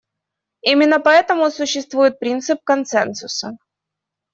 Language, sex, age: Russian, female, 19-29